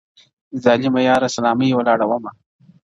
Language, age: Pashto, 19-29